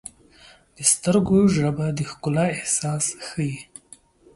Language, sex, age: Pashto, male, 19-29